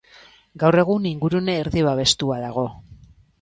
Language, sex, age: Basque, female, 40-49